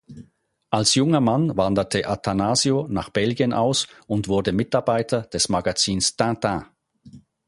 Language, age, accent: German, 50-59, Schweizerdeutsch